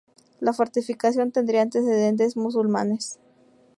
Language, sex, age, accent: Spanish, female, 19-29, México